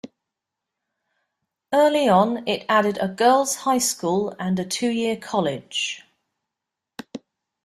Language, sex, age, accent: English, female, 50-59, England English